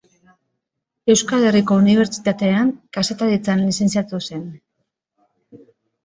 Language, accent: Basque, Mendebalekoa (Araba, Bizkaia, Gipuzkoako mendebaleko herri batzuk)